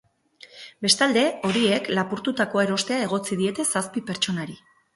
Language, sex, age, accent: Basque, female, 40-49, Erdialdekoa edo Nafarra (Gipuzkoa, Nafarroa)